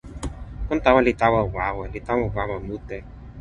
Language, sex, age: Toki Pona, male, 19-29